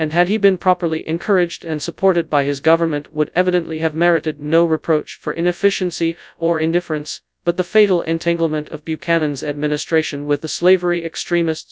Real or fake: fake